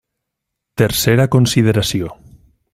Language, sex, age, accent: Catalan, male, 19-29, valencià